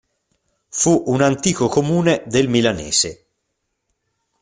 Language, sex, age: Italian, male, 40-49